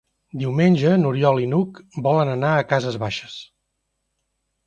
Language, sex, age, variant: Catalan, male, 50-59, Central